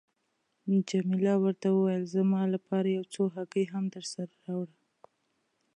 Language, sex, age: Pashto, female, 19-29